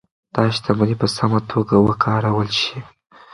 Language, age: Pashto, 19-29